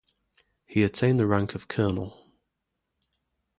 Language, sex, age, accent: English, male, 30-39, England English